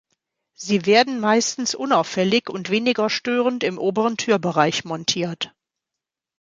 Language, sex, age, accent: German, female, 50-59, Deutschland Deutsch